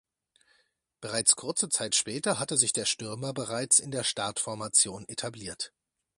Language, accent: German, Deutschland Deutsch